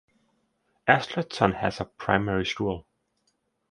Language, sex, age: English, male, 19-29